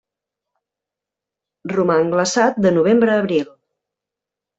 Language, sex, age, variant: Catalan, female, 40-49, Central